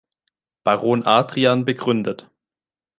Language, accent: German, Deutschland Deutsch